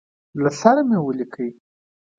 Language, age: Pashto, 19-29